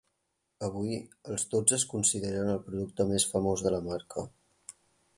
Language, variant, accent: Catalan, Central, Barceloní